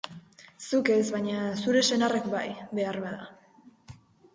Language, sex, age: Basque, female, under 19